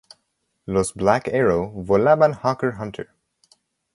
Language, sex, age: Spanish, male, 19-29